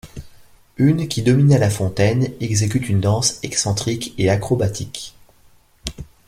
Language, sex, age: French, male, 40-49